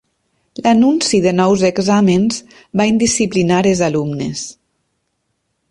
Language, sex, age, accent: Catalan, female, 30-39, valencià meridional